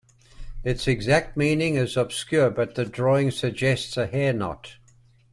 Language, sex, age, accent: English, male, 70-79, New Zealand English